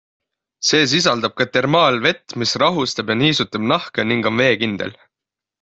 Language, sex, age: Estonian, male, 19-29